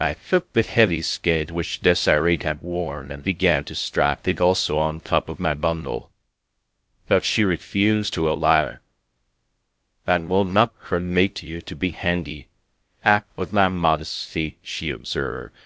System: TTS, VITS